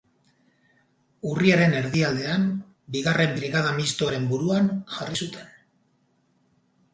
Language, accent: Basque, Mendebalekoa (Araba, Bizkaia, Gipuzkoako mendebaleko herri batzuk)